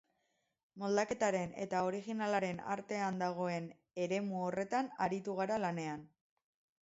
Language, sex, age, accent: Basque, female, 30-39, Erdialdekoa edo Nafarra (Gipuzkoa, Nafarroa)